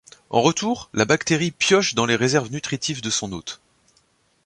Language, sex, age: French, male, 30-39